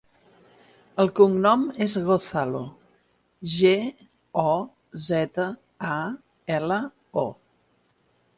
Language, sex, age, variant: Catalan, female, 50-59, Central